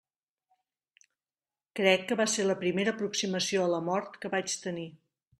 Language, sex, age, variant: Catalan, female, 40-49, Central